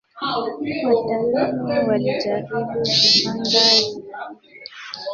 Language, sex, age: Swahili, female, 19-29